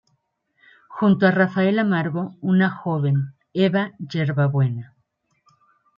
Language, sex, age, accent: Spanish, female, 50-59, México